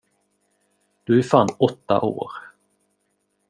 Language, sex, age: Swedish, male, 30-39